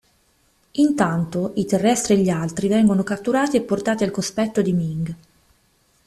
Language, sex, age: Italian, female, 19-29